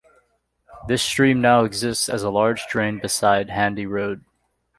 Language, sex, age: English, male, 19-29